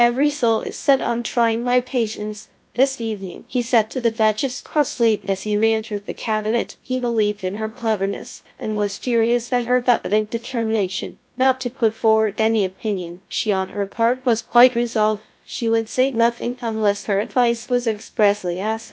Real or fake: fake